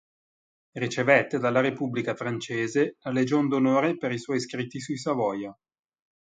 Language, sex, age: Italian, male, 40-49